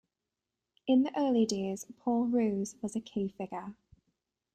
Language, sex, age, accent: English, female, 30-39, England English